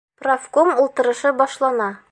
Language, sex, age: Bashkir, female, 30-39